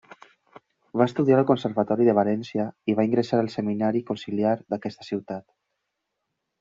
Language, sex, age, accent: Catalan, male, 19-29, valencià